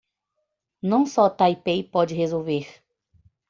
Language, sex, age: Portuguese, female, under 19